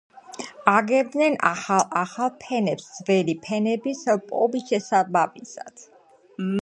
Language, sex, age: Georgian, female, 19-29